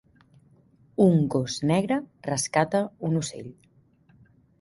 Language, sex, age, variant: Catalan, female, 30-39, Central